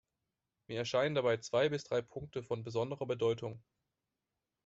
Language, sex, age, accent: German, male, 19-29, Deutschland Deutsch